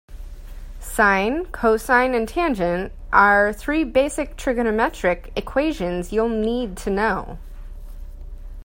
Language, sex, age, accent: English, female, 30-39, United States English